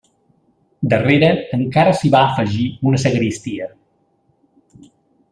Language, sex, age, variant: Catalan, male, 50-59, Central